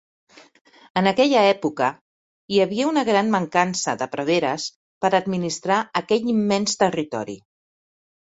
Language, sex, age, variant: Catalan, female, 50-59, Central